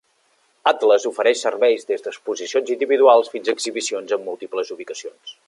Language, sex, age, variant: Catalan, male, 40-49, Central